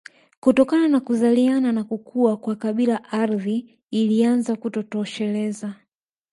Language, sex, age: Swahili, male, 19-29